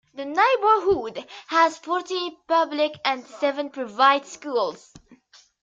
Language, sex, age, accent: English, female, 19-29, United States English